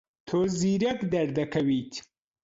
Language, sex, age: Central Kurdish, male, 40-49